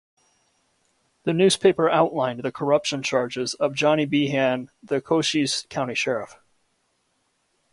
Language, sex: English, male